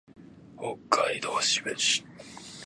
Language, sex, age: Japanese, male, 19-29